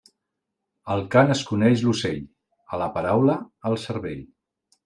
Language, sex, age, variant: Catalan, male, 40-49, Central